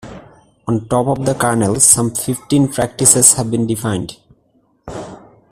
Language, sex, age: English, male, 19-29